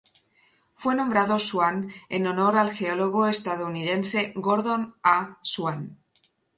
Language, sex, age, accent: Spanish, female, 50-59, España: Norte peninsular (Asturias, Castilla y León, Cantabria, País Vasco, Navarra, Aragón, La Rioja, Guadalajara, Cuenca)